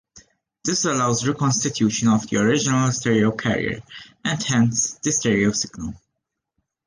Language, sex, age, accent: English, male, 19-29, United States English